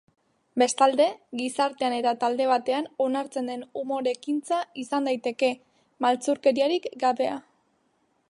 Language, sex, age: Basque, female, 19-29